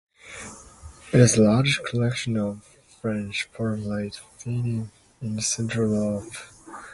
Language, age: English, 19-29